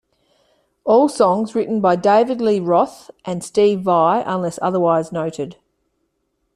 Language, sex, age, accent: English, female, 30-39, Australian English